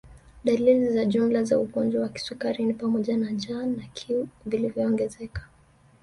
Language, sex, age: Swahili, female, 19-29